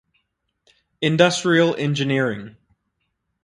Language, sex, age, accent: English, male, 19-29, United States English